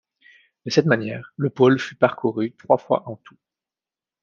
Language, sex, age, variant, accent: French, male, 30-39, Français d'Europe, Français de Belgique